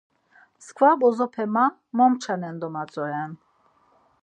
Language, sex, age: Laz, female, 50-59